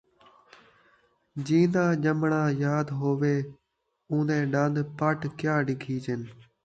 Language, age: Saraiki, under 19